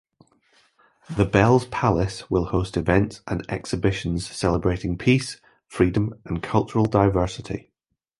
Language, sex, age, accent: English, male, 40-49, Scottish English